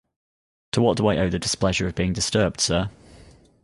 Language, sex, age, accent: English, male, 30-39, England English